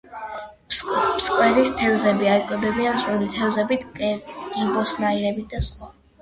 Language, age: Georgian, 19-29